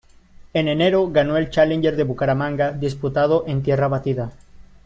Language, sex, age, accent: Spanish, male, 19-29, México